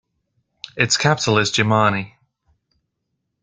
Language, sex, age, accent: English, male, 19-29, England English